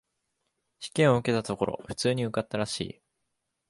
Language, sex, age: Japanese, male, 19-29